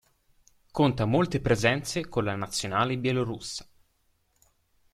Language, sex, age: Italian, male, under 19